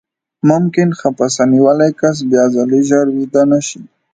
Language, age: Pashto, 19-29